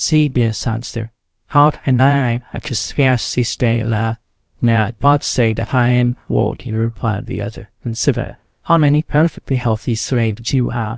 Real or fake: fake